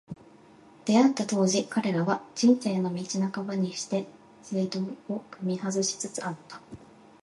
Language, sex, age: Japanese, female, 19-29